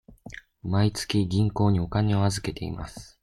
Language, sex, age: Japanese, male, under 19